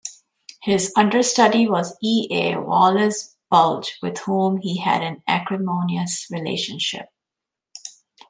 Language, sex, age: English, female, 50-59